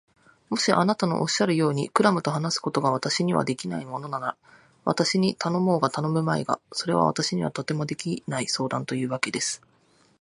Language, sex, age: Japanese, female, 30-39